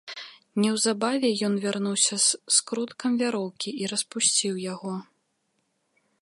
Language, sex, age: Belarusian, female, 19-29